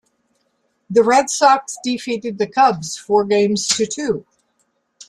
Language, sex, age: English, female, 70-79